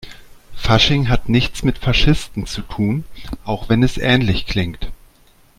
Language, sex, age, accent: German, male, 40-49, Deutschland Deutsch